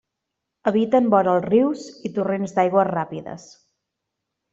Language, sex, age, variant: Catalan, female, 30-39, Nord-Occidental